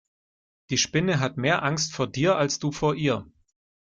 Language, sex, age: German, male, 40-49